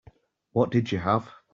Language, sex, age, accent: English, male, 30-39, England English